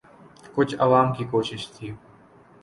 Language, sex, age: Urdu, male, 19-29